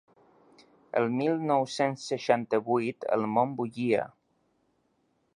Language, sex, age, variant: Catalan, male, 50-59, Balear